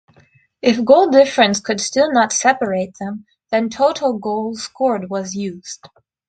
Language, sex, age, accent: English, female, 19-29, United States English